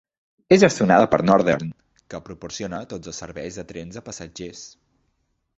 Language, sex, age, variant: Catalan, male, 19-29, Central